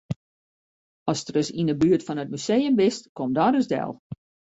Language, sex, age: Western Frisian, female, 50-59